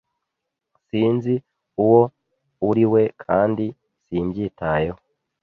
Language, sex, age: Kinyarwanda, male, 19-29